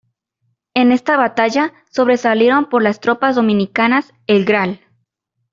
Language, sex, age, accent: Spanish, female, under 19, América central